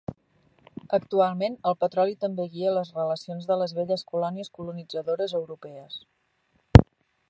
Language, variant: Catalan, Central